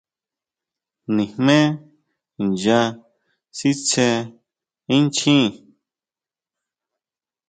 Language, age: Huautla Mazatec, 19-29